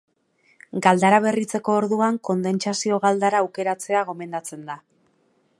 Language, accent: Basque, Mendebalekoa (Araba, Bizkaia, Gipuzkoako mendebaleko herri batzuk)